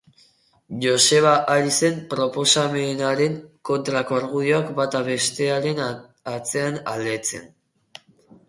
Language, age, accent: Basque, under 19, Erdialdekoa edo Nafarra (Gipuzkoa, Nafarroa)